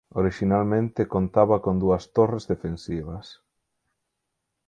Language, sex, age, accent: Galician, male, 30-39, Atlántico (seseo e gheada)